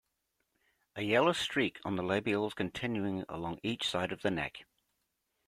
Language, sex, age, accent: English, male, 60-69, Irish English